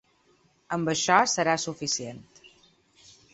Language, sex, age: Catalan, female, 30-39